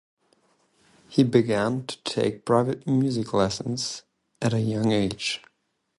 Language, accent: English, United States English